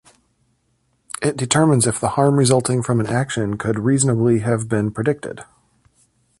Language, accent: English, United States English